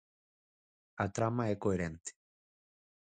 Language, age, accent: Galician, 19-29, Normativo (estándar)